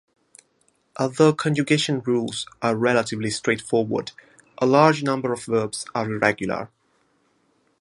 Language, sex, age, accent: English, male, 19-29, England English